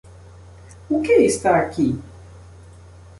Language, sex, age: Portuguese, male, 19-29